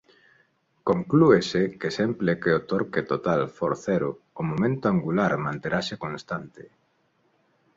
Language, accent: Galician, Neofalante